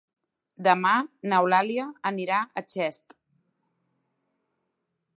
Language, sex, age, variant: Catalan, female, 30-39, Central